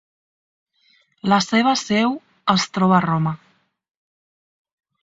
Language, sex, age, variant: Catalan, female, 19-29, Central